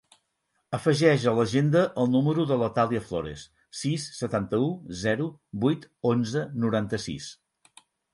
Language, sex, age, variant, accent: Catalan, male, 60-69, Central, central